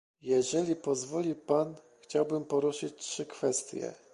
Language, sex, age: Polish, male, 30-39